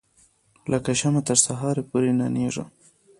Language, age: Pashto, 19-29